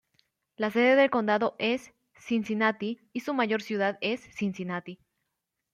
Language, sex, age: Spanish, female, under 19